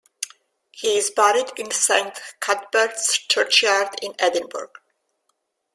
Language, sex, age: English, female, 60-69